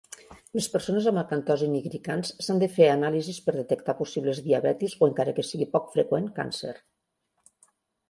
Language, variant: Catalan, Central